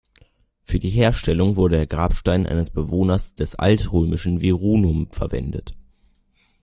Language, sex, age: German, male, under 19